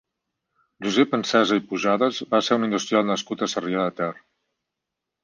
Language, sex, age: Catalan, male, 40-49